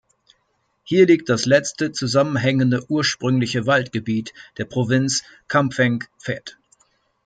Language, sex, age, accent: German, male, 30-39, Deutschland Deutsch